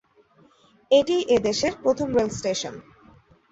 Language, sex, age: Bengali, female, 19-29